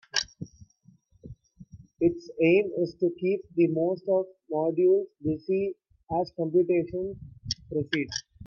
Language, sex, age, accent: English, male, 19-29, India and South Asia (India, Pakistan, Sri Lanka)